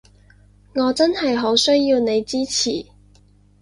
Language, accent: Cantonese, 广州音